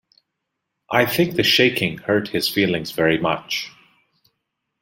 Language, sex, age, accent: English, male, 30-39, India and South Asia (India, Pakistan, Sri Lanka)